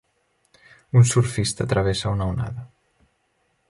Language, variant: Catalan, Central